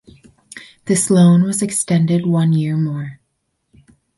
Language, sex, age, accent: English, female, 19-29, United States English